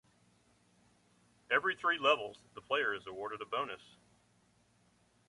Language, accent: English, United States English